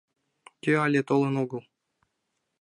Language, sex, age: Mari, male, 19-29